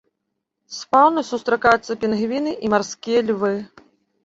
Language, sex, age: Belarusian, female, 40-49